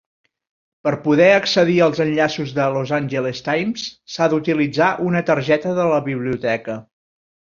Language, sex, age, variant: Catalan, male, 50-59, Central